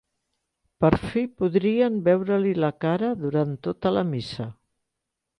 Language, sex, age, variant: Catalan, female, 60-69, Central